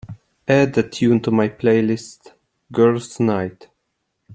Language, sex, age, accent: English, male, 19-29, United States English